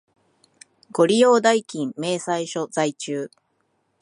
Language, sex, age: Japanese, female, 30-39